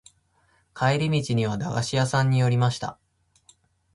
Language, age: Japanese, 19-29